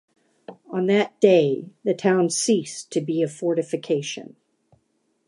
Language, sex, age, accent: English, female, 50-59, United States English